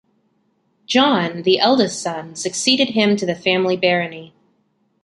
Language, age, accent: English, 19-29, United States English